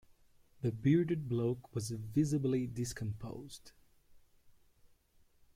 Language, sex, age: English, male, 30-39